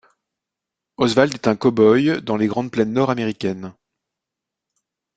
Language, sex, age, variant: French, male, 40-49, Français de métropole